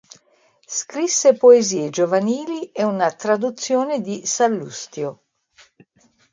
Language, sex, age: Italian, female, 60-69